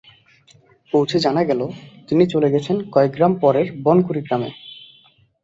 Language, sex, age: Bengali, male, 19-29